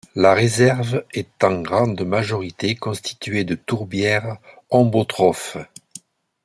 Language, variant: French, Français de métropole